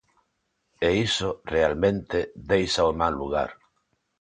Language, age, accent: Galician, 40-49, Neofalante